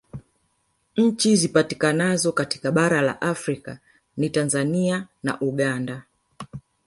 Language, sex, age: Swahili, female, 40-49